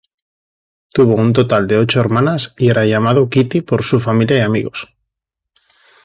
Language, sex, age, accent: Spanish, male, 30-39, España: Norte peninsular (Asturias, Castilla y León, Cantabria, País Vasco, Navarra, Aragón, La Rioja, Guadalajara, Cuenca)